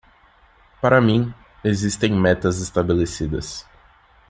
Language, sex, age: Portuguese, male, 19-29